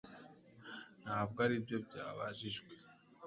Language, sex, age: Kinyarwanda, male, 30-39